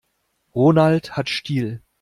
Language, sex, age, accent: German, male, 40-49, Deutschland Deutsch